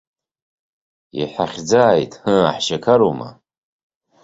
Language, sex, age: Abkhazian, male, 40-49